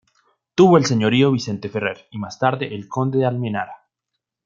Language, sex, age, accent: Spanish, male, 19-29, Andino-Pacífico: Colombia, Perú, Ecuador, oeste de Bolivia y Venezuela andina